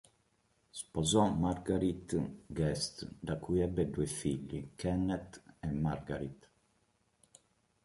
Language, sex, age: Italian, male, 30-39